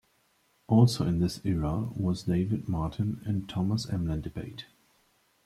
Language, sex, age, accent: English, male, 19-29, United States English